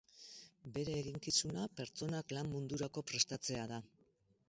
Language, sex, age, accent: Basque, female, 60-69, Mendebalekoa (Araba, Bizkaia, Gipuzkoako mendebaleko herri batzuk)